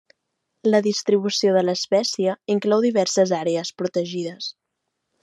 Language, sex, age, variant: Catalan, female, 19-29, Central